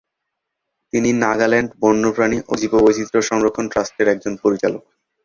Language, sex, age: Bengali, male, under 19